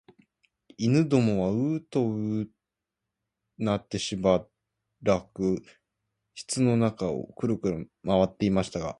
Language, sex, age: Japanese, male, under 19